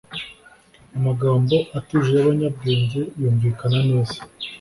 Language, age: Kinyarwanda, 19-29